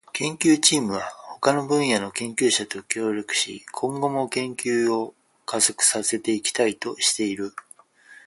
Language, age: Japanese, 50-59